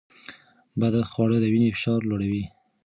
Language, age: Pashto, 19-29